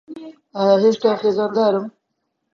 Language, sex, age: Central Kurdish, male, 19-29